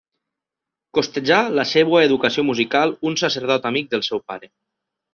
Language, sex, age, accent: Catalan, male, 19-29, valencià